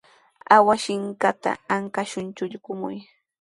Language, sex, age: Sihuas Ancash Quechua, female, 19-29